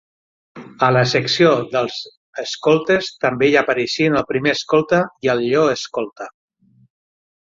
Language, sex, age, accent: Catalan, male, 40-49, central; nord-occidental